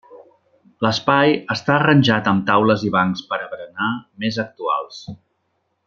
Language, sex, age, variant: Catalan, male, 50-59, Central